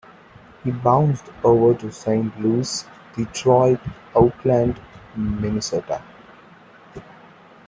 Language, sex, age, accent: English, male, 19-29, India and South Asia (India, Pakistan, Sri Lanka)